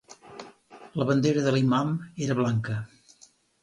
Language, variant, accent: Catalan, Central, central; Empordanès